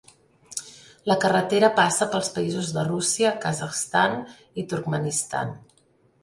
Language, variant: Catalan, Central